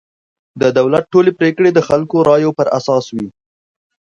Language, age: Pashto, 19-29